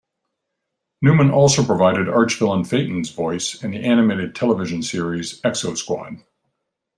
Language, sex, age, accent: English, male, 50-59, Canadian English